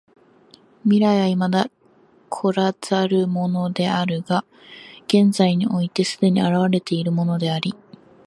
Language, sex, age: Japanese, female, under 19